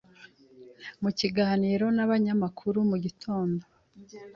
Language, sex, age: Kinyarwanda, female, 19-29